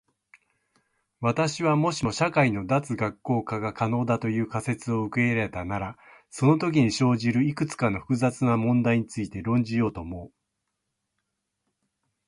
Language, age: Japanese, 50-59